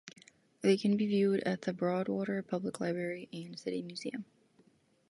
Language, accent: English, United States English